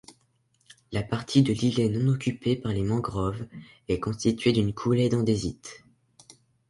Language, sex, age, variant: French, male, under 19, Français de métropole